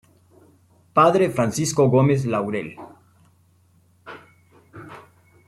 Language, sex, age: Spanish, male, 60-69